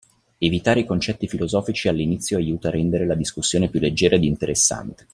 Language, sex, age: Italian, male, 30-39